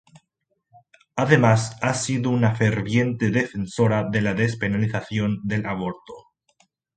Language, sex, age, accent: Spanish, male, under 19, Rioplatense: Argentina, Uruguay, este de Bolivia, Paraguay